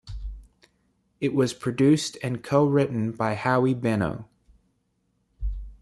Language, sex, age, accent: English, male, 19-29, United States English